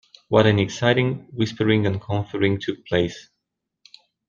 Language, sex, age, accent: English, male, 30-39, United States English